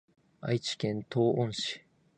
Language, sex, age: Japanese, male, 19-29